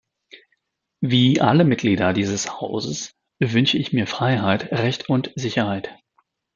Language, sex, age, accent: German, male, 30-39, Deutschland Deutsch